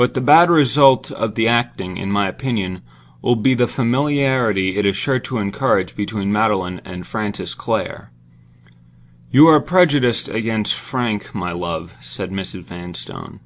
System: none